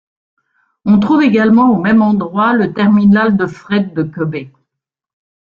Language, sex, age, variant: French, female, 60-69, Français de métropole